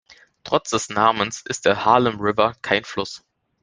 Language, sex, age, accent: German, male, under 19, Deutschland Deutsch